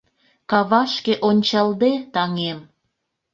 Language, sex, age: Mari, female, 40-49